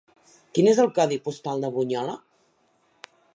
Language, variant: Catalan, Central